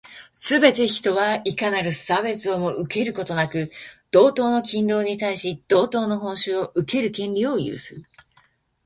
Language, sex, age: Japanese, female, 50-59